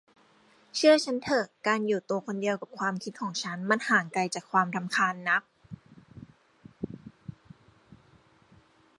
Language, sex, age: Thai, female, 19-29